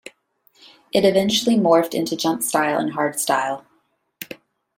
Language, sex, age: English, female, 19-29